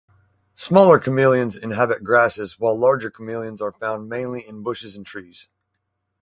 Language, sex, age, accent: English, male, 30-39, United States English